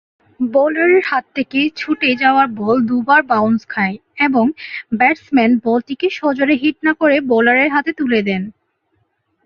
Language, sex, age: Bengali, female, 19-29